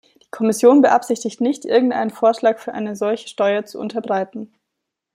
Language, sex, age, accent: German, female, 19-29, Deutschland Deutsch